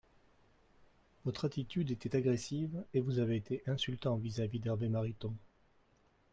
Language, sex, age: French, male, 60-69